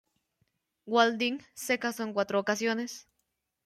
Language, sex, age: Spanish, female, under 19